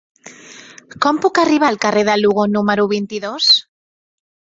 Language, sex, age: Catalan, female, 30-39